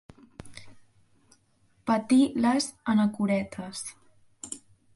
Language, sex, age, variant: Catalan, female, under 19, Central